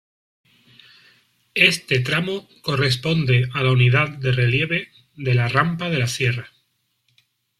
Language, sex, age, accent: Spanish, male, 40-49, España: Sur peninsular (Andalucia, Extremadura, Murcia)